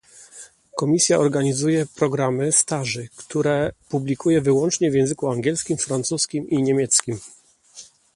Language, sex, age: Polish, male, 30-39